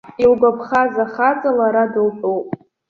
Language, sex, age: Abkhazian, female, under 19